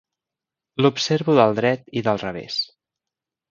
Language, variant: Catalan, Central